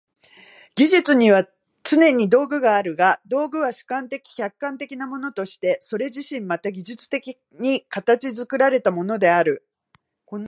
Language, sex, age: Japanese, female, 50-59